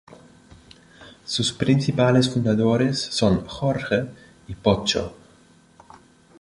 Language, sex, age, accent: Spanish, male, 19-29, España: Norte peninsular (Asturias, Castilla y León, Cantabria, País Vasco, Navarra, Aragón, La Rioja, Guadalajara, Cuenca)